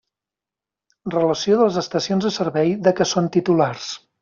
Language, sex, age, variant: Catalan, male, 40-49, Central